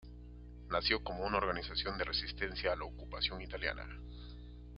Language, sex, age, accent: Spanish, male, 30-39, Andino-Pacífico: Colombia, Perú, Ecuador, oeste de Bolivia y Venezuela andina